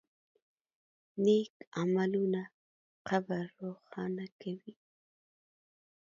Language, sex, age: Pashto, female, 30-39